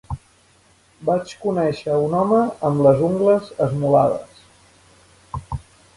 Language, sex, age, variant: Catalan, male, 30-39, Central